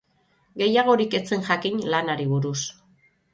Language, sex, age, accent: Basque, female, 40-49, Mendebalekoa (Araba, Bizkaia, Gipuzkoako mendebaleko herri batzuk)